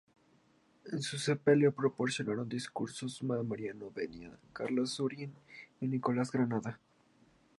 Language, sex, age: Spanish, male, 19-29